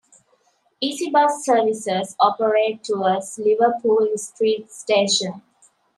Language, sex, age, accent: English, female, 19-29, England English